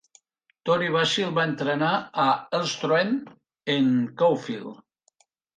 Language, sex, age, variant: Catalan, male, 60-69, Nord-Occidental